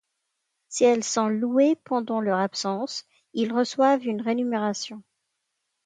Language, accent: French, Français du Maroc